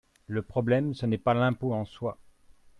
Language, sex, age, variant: French, male, 40-49, Français de métropole